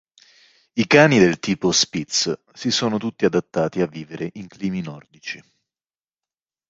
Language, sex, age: Italian, male, 19-29